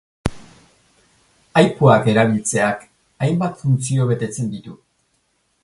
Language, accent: Basque, Erdialdekoa edo Nafarra (Gipuzkoa, Nafarroa)